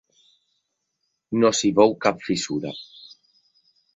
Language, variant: Catalan, Balear